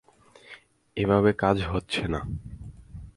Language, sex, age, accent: Bengali, male, 19-29, প্রমিত; চলিত